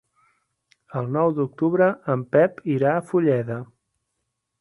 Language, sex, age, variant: Catalan, male, 40-49, Central